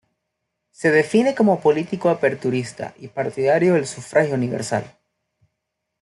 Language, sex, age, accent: Spanish, male, 19-29, Caribe: Cuba, Venezuela, Puerto Rico, República Dominicana, Panamá, Colombia caribeña, México caribeño, Costa del golfo de México